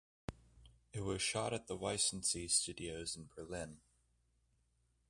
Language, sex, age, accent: English, male, 19-29, United States English